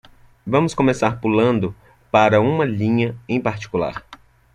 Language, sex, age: Portuguese, male, 30-39